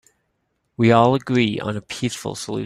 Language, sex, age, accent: English, male, 30-39, United States English